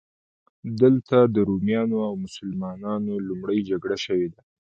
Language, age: Pashto, 19-29